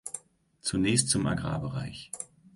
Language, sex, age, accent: German, male, 19-29, Deutschland Deutsch